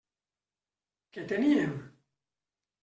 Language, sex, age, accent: Catalan, male, 50-59, valencià